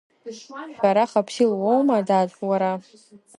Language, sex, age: Abkhazian, female, under 19